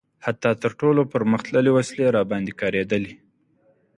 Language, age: Pashto, 30-39